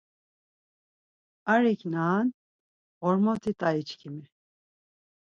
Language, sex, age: Laz, female, 40-49